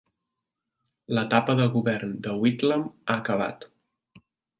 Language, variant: Catalan, Central